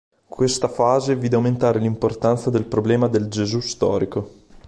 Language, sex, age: Italian, male, 19-29